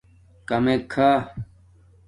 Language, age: Domaaki, 40-49